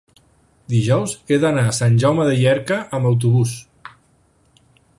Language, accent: Catalan, central; valencià